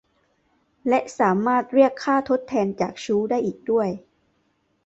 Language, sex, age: Thai, female, 19-29